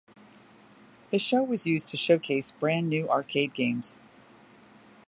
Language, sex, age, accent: English, female, 60-69, United States English